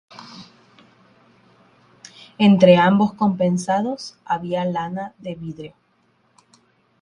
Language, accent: Spanish, Rioplatense: Argentina, Uruguay, este de Bolivia, Paraguay